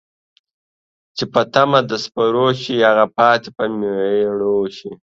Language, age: Pashto, under 19